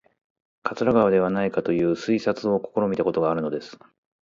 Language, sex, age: Japanese, male, 40-49